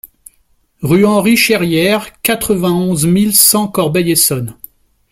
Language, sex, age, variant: French, male, 40-49, Français de métropole